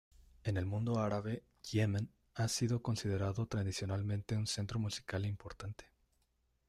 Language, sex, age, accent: Spanish, male, 19-29, México